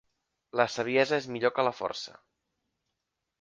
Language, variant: Catalan, Central